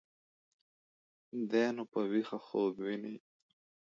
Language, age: Pashto, 30-39